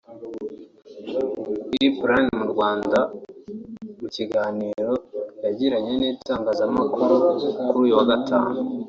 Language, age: Kinyarwanda, 19-29